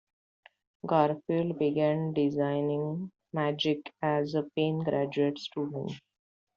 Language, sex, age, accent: English, female, 30-39, India and South Asia (India, Pakistan, Sri Lanka)